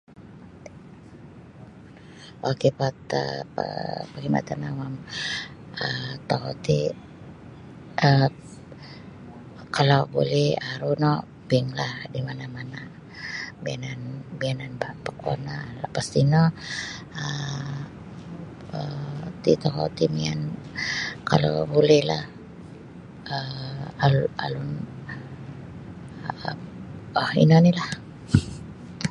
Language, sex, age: Sabah Bisaya, female, 50-59